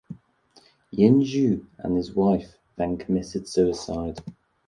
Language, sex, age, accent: English, male, 19-29, England English